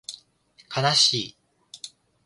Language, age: Japanese, 19-29